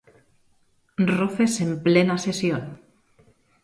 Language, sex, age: Galician, female, 30-39